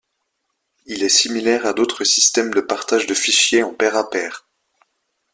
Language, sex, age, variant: French, male, 19-29, Français de métropole